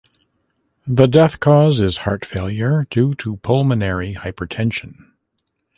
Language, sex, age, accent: English, male, 50-59, Canadian English